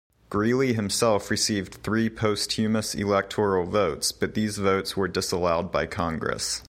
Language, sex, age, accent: English, male, 19-29, United States English